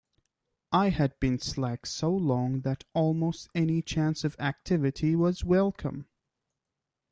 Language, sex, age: English, male, 19-29